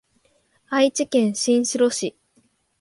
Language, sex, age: Japanese, female, under 19